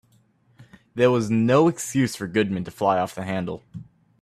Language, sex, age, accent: English, male, under 19, United States English